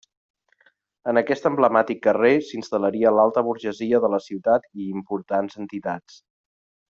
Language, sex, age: Catalan, male, 40-49